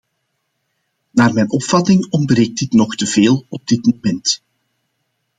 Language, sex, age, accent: Dutch, male, 40-49, Belgisch Nederlands